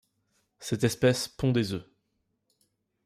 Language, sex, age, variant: French, male, 19-29, Français de métropole